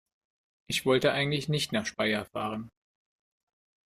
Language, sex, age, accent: German, male, 30-39, Deutschland Deutsch